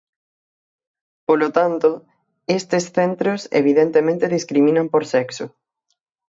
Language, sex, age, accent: Galician, male, 19-29, Atlántico (seseo e gheada); Normativo (estándar)